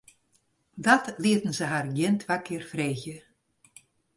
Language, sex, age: Western Frisian, female, 60-69